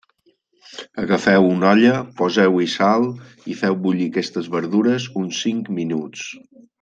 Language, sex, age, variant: Catalan, male, 40-49, Balear